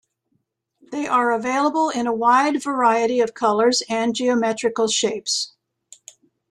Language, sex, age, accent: English, female, 70-79, United States English